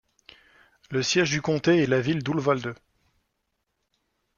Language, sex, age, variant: French, male, 30-39, Français de métropole